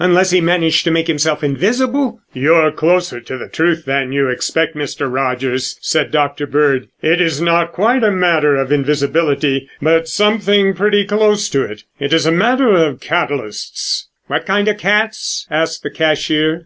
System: none